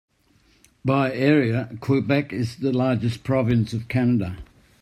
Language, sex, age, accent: English, male, 60-69, Australian English